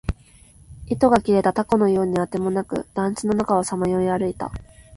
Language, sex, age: Japanese, female, 19-29